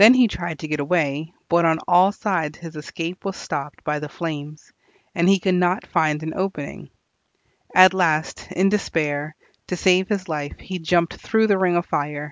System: none